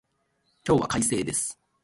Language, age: Japanese, 19-29